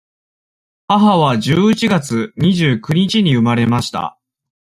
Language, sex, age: Japanese, male, 30-39